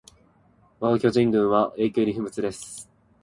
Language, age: Japanese, 19-29